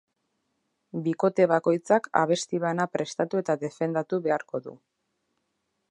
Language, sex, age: Basque, female, 30-39